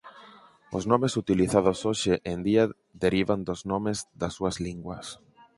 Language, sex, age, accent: Galician, male, 19-29, Central (gheada)